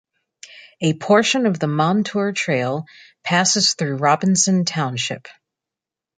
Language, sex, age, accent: English, female, 40-49, United States English